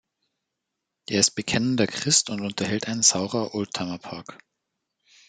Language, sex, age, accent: German, male, 19-29, Deutschland Deutsch